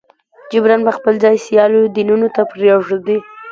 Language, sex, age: Pashto, female, 19-29